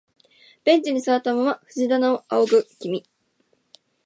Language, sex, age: Japanese, female, 19-29